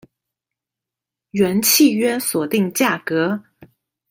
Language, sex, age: Chinese, female, 30-39